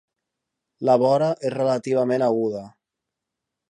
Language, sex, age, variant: Catalan, male, 30-39, Central